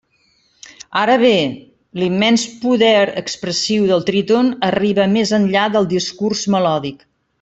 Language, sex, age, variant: Catalan, female, 50-59, Central